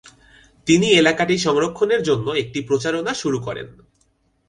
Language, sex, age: Bengali, male, 19-29